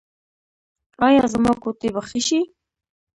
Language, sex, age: Pashto, female, 19-29